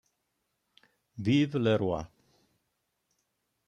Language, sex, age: Italian, male, 50-59